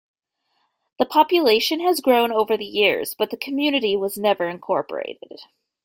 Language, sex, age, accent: English, female, 19-29, United States English